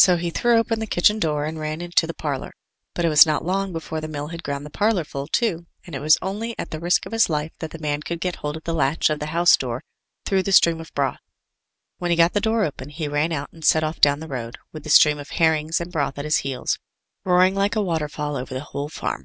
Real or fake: real